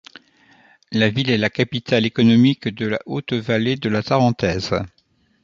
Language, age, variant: French, 60-69, Français de métropole